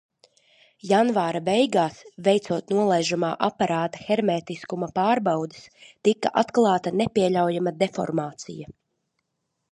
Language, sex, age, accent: Latvian, female, 19-29, Riga